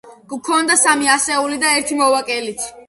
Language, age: Georgian, under 19